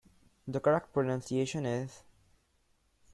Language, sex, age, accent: English, male, 19-29, India and South Asia (India, Pakistan, Sri Lanka)